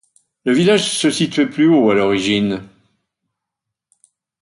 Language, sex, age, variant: French, male, 70-79, Français de métropole